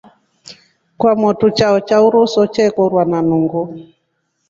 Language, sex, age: Rombo, female, 40-49